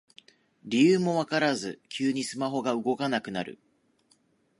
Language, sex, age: Japanese, male, 19-29